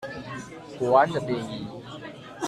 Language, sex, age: Chinese, male, 19-29